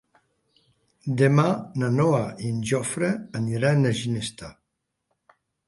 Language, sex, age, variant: Catalan, male, 60-69, Septentrional